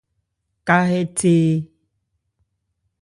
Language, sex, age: Ebrié, female, 30-39